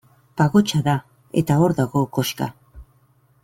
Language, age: Basque, 50-59